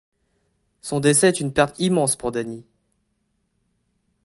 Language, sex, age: French, male, 19-29